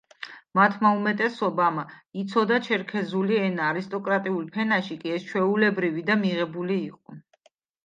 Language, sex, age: Georgian, female, 40-49